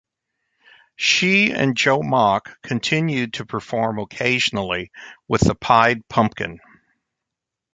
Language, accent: English, United States English